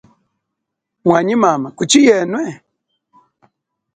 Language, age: Chokwe, 40-49